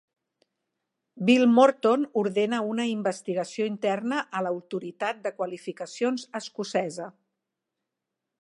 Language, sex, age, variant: Catalan, female, 50-59, Central